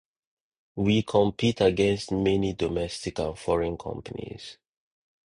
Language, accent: English, Nigerian English